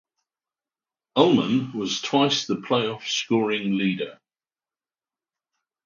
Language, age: English, 60-69